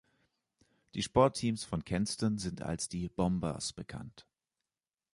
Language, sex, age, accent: German, male, 30-39, Deutschland Deutsch